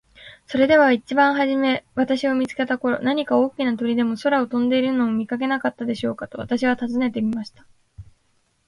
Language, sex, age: Japanese, female, 19-29